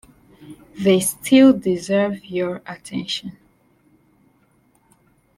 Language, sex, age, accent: English, female, 19-29, England English